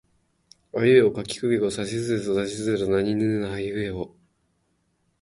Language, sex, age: Japanese, male, 19-29